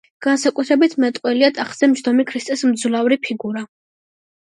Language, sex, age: Georgian, female, under 19